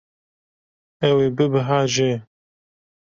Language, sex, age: Kurdish, male, 30-39